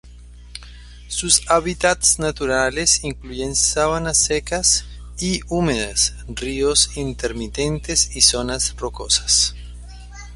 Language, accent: Spanish, Andino-Pacífico: Colombia, Perú, Ecuador, oeste de Bolivia y Venezuela andina